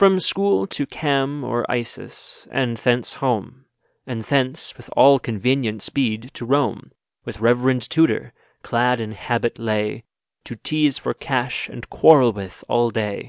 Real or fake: real